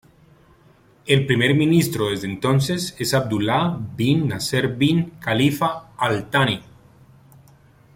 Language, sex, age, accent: Spanish, male, 40-49, Caribe: Cuba, Venezuela, Puerto Rico, República Dominicana, Panamá, Colombia caribeña, México caribeño, Costa del golfo de México